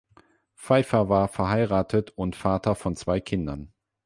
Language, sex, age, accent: German, male, 30-39, Deutschland Deutsch